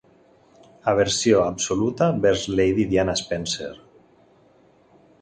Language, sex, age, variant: Catalan, male, 40-49, Central